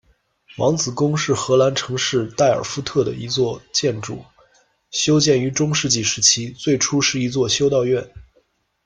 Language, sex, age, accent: Chinese, male, 19-29, 出生地：山东省